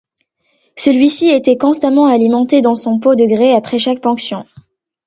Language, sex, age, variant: French, female, under 19, Français du nord de l'Afrique